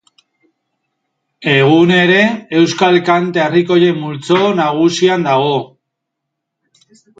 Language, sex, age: Basque, male, 40-49